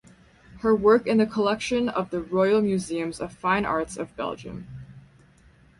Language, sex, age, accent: English, female, 19-29, Canadian English